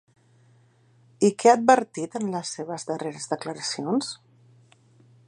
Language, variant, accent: Catalan, Central, central